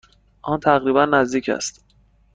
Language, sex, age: Persian, male, 19-29